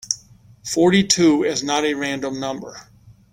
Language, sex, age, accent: English, male, 50-59, United States English